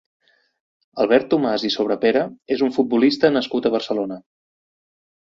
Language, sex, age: Catalan, male, 40-49